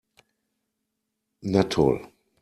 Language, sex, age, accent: German, male, 40-49, Deutschland Deutsch